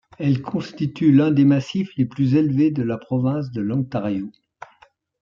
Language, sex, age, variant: French, male, 70-79, Français de métropole